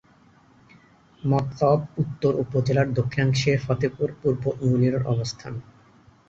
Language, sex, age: Bengali, male, 30-39